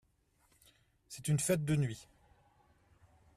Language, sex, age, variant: French, male, 50-59, Français de métropole